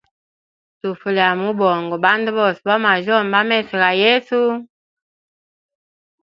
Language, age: Hemba, 19-29